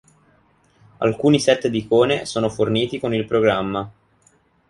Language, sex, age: Italian, male, under 19